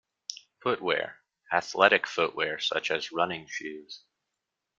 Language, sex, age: English, male, 30-39